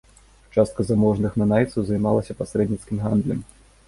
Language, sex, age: Belarusian, male, 30-39